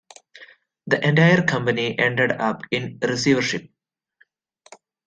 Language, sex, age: English, male, 19-29